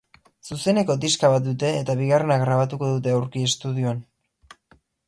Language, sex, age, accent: Basque, male, 19-29, Erdialdekoa edo Nafarra (Gipuzkoa, Nafarroa)